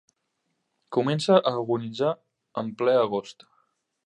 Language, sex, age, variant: Catalan, male, 19-29, Nord-Occidental